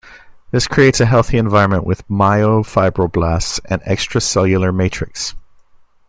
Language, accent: English, United States English